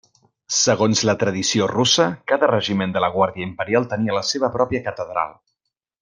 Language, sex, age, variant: Catalan, male, 19-29, Central